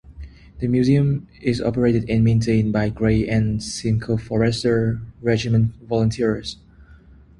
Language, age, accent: English, 19-29, United States English